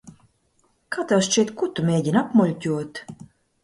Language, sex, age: Latvian, female, 40-49